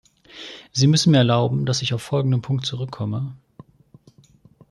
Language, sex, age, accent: German, male, 19-29, Deutschland Deutsch